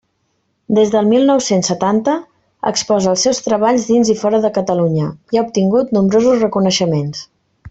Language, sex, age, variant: Catalan, female, 30-39, Central